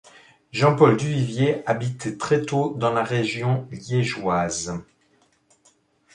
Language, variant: French, Français de métropole